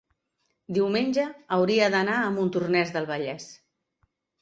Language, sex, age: Catalan, female, 50-59